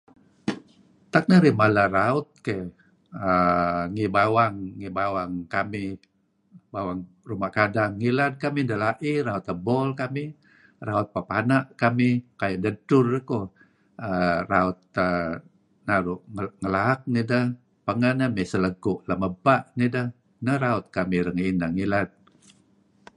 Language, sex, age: Kelabit, male, 70-79